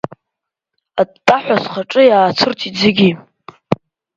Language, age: Abkhazian, under 19